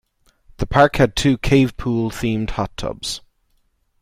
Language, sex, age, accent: English, male, 19-29, Irish English